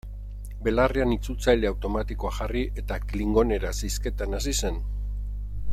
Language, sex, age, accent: Basque, male, 50-59, Erdialdekoa edo Nafarra (Gipuzkoa, Nafarroa)